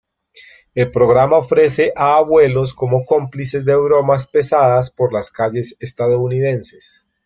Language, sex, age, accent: Spanish, male, 30-39, Andino-Pacífico: Colombia, Perú, Ecuador, oeste de Bolivia y Venezuela andina